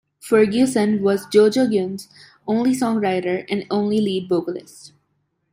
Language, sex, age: English, female, 19-29